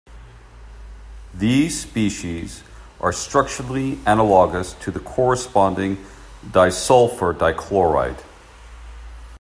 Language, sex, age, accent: English, male, 40-49, United States English